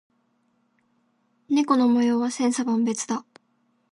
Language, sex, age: Japanese, female, under 19